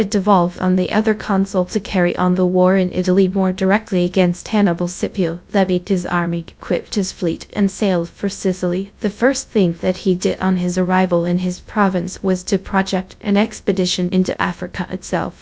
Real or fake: fake